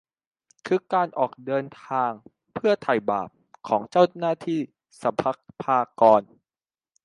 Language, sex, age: Thai, male, 19-29